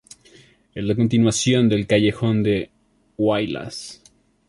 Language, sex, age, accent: Spanish, male, 19-29, México